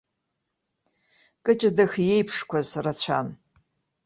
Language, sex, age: Abkhazian, female, 60-69